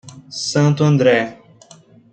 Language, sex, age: Portuguese, male, 30-39